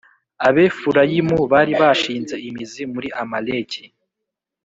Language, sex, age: Kinyarwanda, male, 19-29